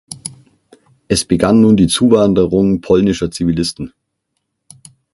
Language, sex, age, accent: German, male, 40-49, Deutschland Deutsch; Österreichisches Deutsch